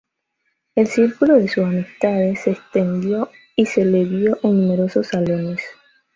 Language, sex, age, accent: Spanish, female, 19-29, Andino-Pacífico: Colombia, Perú, Ecuador, oeste de Bolivia y Venezuela andina